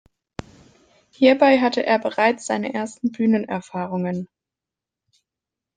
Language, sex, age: German, female, 19-29